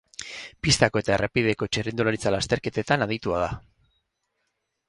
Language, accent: Basque, Erdialdekoa edo Nafarra (Gipuzkoa, Nafarroa)